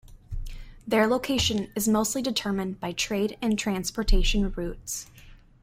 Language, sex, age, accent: English, female, 19-29, United States English